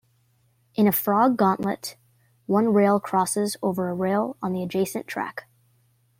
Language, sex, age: English, female, under 19